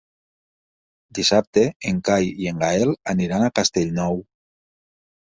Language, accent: Catalan, valencià